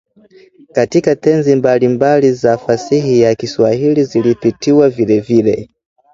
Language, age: Swahili, 19-29